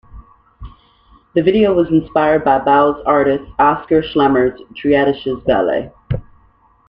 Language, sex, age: English, female, 19-29